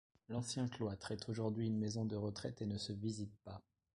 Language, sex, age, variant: French, male, 30-39, Français de métropole